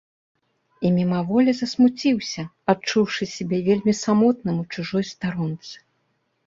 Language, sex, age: Belarusian, female, 50-59